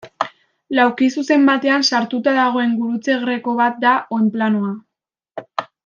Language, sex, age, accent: Basque, female, under 19, Mendebalekoa (Araba, Bizkaia, Gipuzkoako mendebaleko herri batzuk)